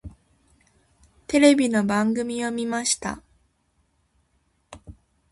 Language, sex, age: Japanese, female, 19-29